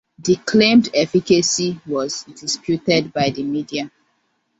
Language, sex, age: English, female, 19-29